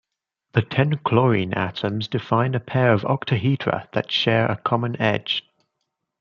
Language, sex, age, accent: English, male, 19-29, England English